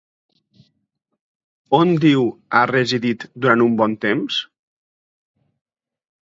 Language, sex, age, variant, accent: Catalan, male, 30-39, Nord-Occidental, nord-occidental; Lleida